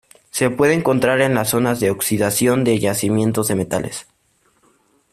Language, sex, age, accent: Spanish, male, under 19, México